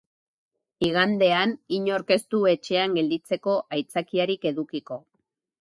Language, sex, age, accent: Basque, female, 50-59, Erdialdekoa edo Nafarra (Gipuzkoa, Nafarroa)